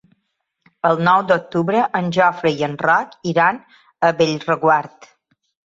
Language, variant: Catalan, Balear